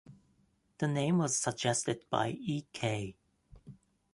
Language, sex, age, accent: English, male, 30-39, United States English